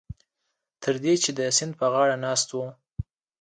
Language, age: Pashto, under 19